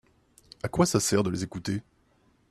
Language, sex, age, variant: French, male, 30-39, Français de métropole